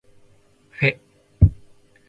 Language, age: Japanese, 19-29